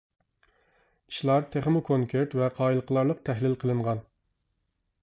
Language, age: Uyghur, 30-39